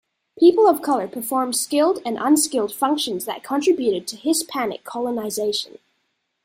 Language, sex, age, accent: English, male, under 19, Australian English